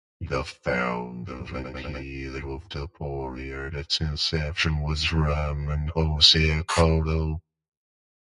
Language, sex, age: English, male, 40-49